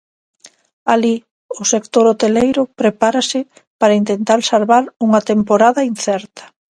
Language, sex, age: Galician, female, 50-59